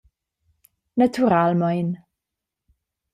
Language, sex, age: Romansh, female, 19-29